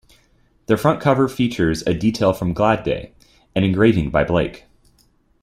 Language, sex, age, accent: English, male, 19-29, United States English